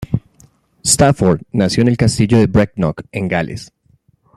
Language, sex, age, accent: Spanish, male, 30-39, Andino-Pacífico: Colombia, Perú, Ecuador, oeste de Bolivia y Venezuela andina